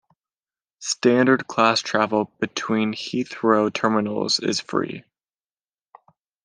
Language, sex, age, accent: English, male, 19-29, United States English